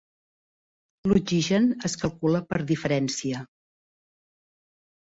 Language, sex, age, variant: Catalan, female, 60-69, Central